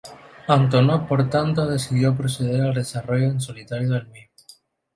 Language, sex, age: Spanish, male, 19-29